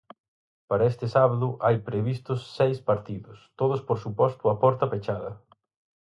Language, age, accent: Galician, 19-29, Atlántico (seseo e gheada)